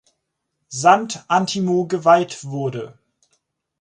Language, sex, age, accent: German, male, 40-49, Deutschland Deutsch